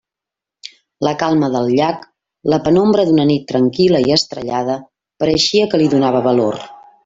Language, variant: Catalan, Central